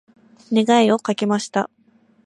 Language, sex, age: Japanese, female, under 19